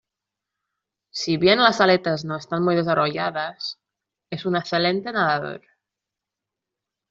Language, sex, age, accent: Spanish, female, 19-29, España: Norte peninsular (Asturias, Castilla y León, Cantabria, País Vasco, Navarra, Aragón, La Rioja, Guadalajara, Cuenca)